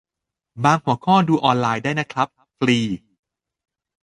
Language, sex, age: Thai, male, 40-49